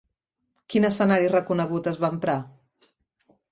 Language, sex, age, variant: Catalan, female, 40-49, Central